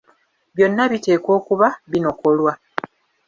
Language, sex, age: Ganda, female, 30-39